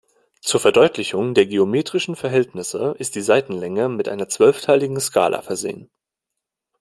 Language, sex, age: German, male, 19-29